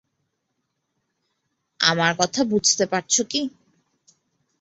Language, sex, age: Bengali, female, 19-29